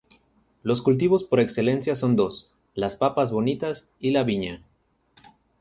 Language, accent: Spanish, México